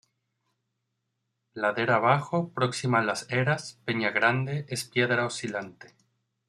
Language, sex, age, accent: Spanish, male, 30-39, México